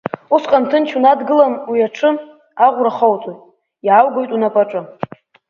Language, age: Abkhazian, under 19